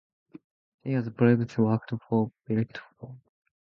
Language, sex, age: English, male, 19-29